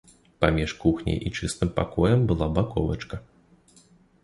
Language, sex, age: Belarusian, male, 19-29